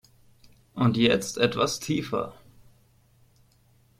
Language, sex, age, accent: German, male, 30-39, Deutschland Deutsch